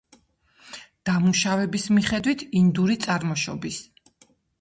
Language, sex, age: Georgian, female, 50-59